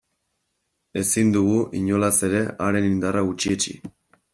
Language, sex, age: Basque, male, 19-29